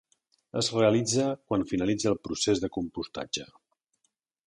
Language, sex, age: Catalan, male, 50-59